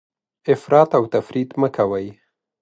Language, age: Pashto, 30-39